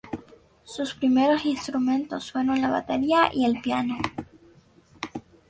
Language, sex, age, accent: Spanish, female, under 19, América central